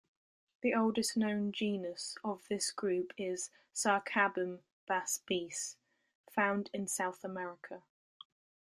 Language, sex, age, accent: English, female, 19-29, England English